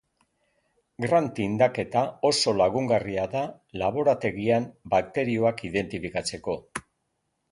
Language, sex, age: Basque, male, 60-69